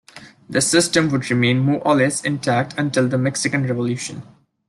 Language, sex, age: English, male, under 19